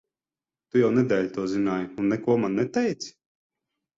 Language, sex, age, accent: Latvian, male, 30-39, Riga; Dzimtā valoda; nav